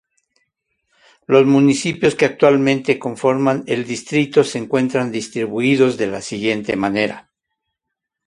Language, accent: Spanish, México